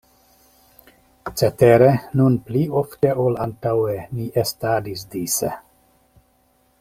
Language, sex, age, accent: Esperanto, male, 50-59, Internacia